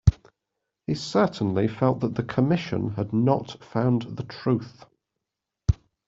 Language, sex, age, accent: English, male, 30-39, England English